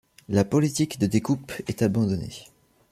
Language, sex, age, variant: French, male, under 19, Français de métropole